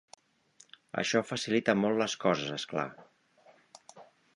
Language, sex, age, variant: Catalan, male, 50-59, Central